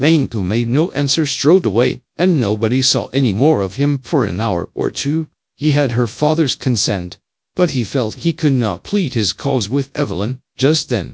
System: TTS, GradTTS